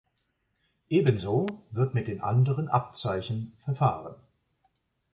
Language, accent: German, Deutschland Deutsch